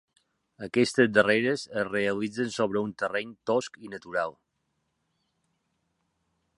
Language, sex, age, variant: Catalan, male, 40-49, Balear